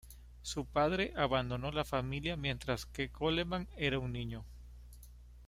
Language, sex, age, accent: Spanish, male, 30-39, México